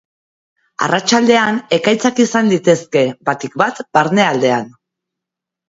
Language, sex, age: Basque, female, 40-49